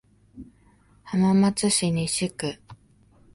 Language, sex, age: Japanese, female, 19-29